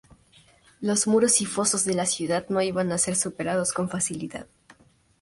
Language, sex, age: Spanish, female, under 19